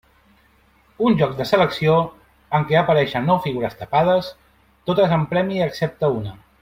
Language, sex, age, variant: Catalan, male, 40-49, Central